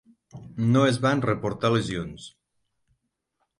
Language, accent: Catalan, occidental